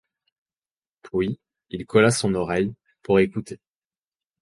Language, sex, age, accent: French, male, 19-29, Français de Belgique